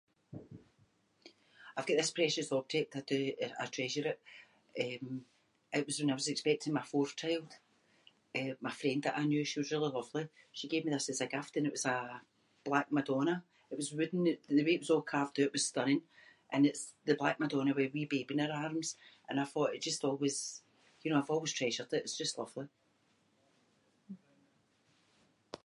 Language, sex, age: Scots, female, 60-69